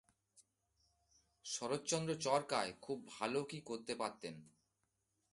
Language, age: Bengali, 40-49